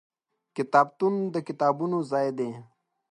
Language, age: Pashto, 19-29